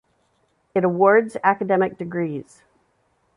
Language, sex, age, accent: English, female, 50-59, United States English